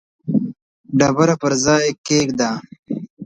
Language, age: Pashto, 19-29